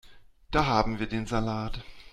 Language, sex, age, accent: German, male, 40-49, Deutschland Deutsch